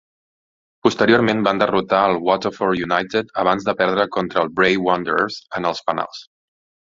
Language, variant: Catalan, Central